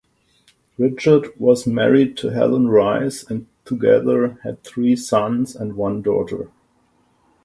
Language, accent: English, German